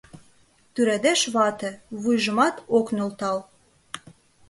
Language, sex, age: Mari, female, 19-29